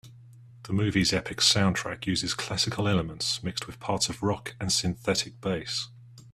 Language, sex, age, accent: English, male, 30-39, England English